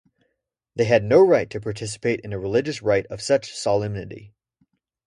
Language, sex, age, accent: English, male, 19-29, United States English